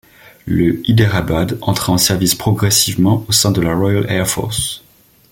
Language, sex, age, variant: French, male, 19-29, Français de métropole